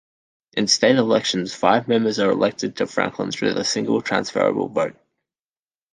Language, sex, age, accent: English, male, 19-29, Australian English